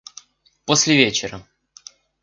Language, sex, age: Russian, male, 19-29